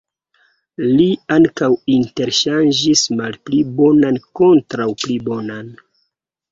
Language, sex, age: Esperanto, male, 30-39